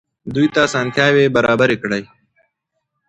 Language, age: Pashto, 19-29